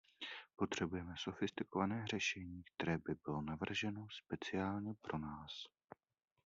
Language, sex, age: Czech, male, 30-39